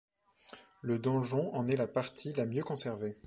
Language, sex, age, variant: French, male, 19-29, Français de métropole